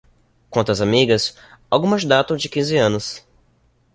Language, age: Portuguese, under 19